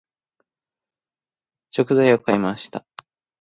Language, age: Japanese, 19-29